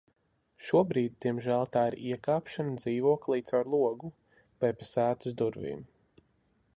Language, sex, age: Latvian, male, 30-39